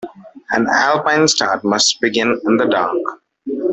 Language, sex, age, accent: English, male, 19-29, India and South Asia (India, Pakistan, Sri Lanka)